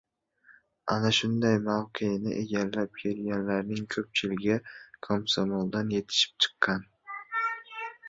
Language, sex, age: Uzbek, male, 19-29